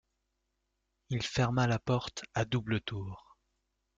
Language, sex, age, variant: French, male, 19-29, Français de métropole